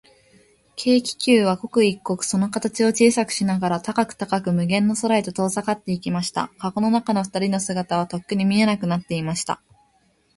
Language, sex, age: Japanese, female, 19-29